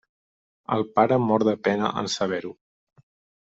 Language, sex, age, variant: Catalan, male, 19-29, Central